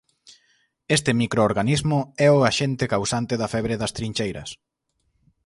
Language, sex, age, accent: Galician, male, 30-39, Central (gheada)